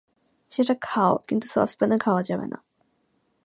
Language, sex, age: Bengali, female, 19-29